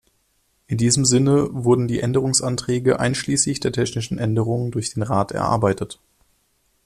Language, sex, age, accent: German, male, 19-29, Deutschland Deutsch